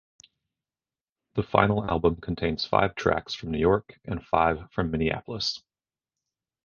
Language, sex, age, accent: English, male, 30-39, United States English